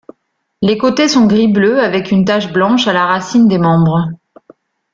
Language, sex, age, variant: French, female, 40-49, Français de métropole